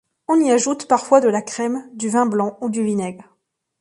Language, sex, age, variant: French, female, 19-29, Français de métropole